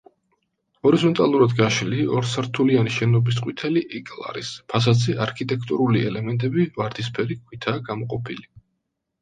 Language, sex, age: Georgian, male, 19-29